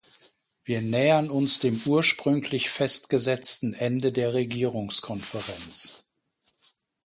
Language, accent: German, Deutschland Deutsch